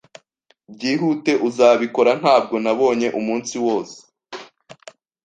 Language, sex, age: Kinyarwanda, male, 19-29